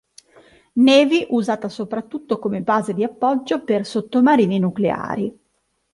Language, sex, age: Italian, female, 30-39